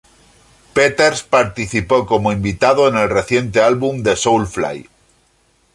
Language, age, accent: Spanish, 40-49, España: Centro-Sur peninsular (Madrid, Toledo, Castilla-La Mancha)